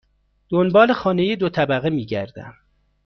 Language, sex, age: Persian, male, 30-39